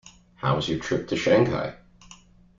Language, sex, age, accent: English, male, 40-49, United States English